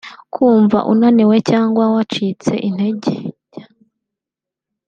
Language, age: Kinyarwanda, 19-29